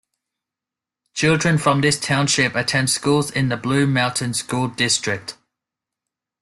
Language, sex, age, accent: English, male, 19-29, Australian English